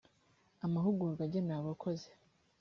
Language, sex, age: Kinyarwanda, female, 19-29